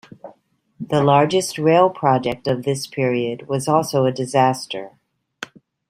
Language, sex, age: English, female, 60-69